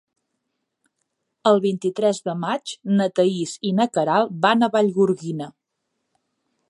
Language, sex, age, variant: Catalan, female, 40-49, Central